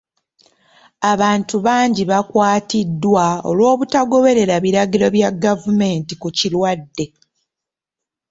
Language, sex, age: Ganda, female, 19-29